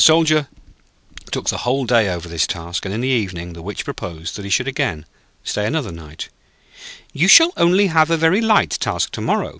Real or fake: real